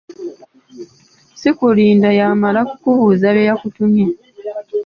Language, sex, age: Ganda, female, 19-29